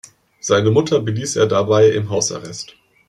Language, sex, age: German, male, 30-39